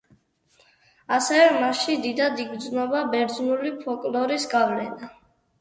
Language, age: Georgian, 40-49